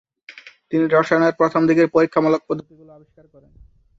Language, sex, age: Bengali, male, 19-29